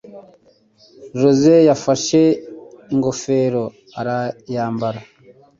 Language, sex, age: Kinyarwanda, male, 30-39